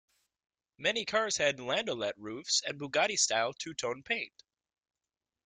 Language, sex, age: English, male, 19-29